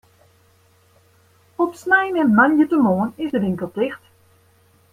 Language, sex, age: Western Frisian, female, 40-49